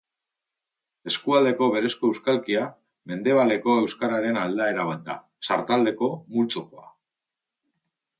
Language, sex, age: Basque, male, 40-49